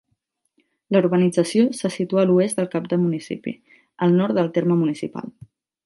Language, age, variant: Catalan, 19-29, Central